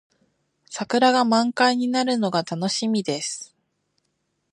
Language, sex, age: Japanese, female, 19-29